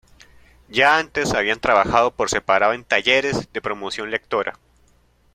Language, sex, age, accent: Spanish, male, 19-29, Andino-Pacífico: Colombia, Perú, Ecuador, oeste de Bolivia y Venezuela andina